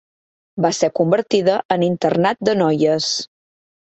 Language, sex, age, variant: Catalan, female, 40-49, Central